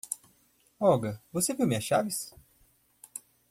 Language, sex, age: Portuguese, male, 19-29